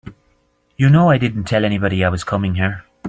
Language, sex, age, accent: English, male, 30-39, Irish English